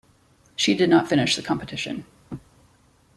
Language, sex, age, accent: English, female, 40-49, United States English